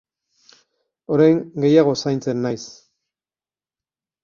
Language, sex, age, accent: Basque, male, 50-59, Mendebalekoa (Araba, Bizkaia, Gipuzkoako mendebaleko herri batzuk)